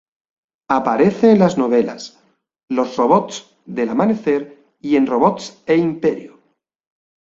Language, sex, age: Spanish, male, 40-49